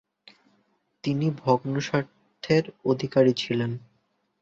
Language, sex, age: Bengali, male, 19-29